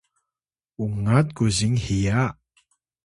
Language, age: Atayal, 30-39